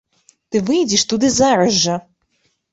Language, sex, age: Belarusian, female, 19-29